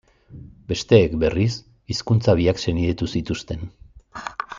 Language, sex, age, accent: Basque, male, 40-49, Erdialdekoa edo Nafarra (Gipuzkoa, Nafarroa)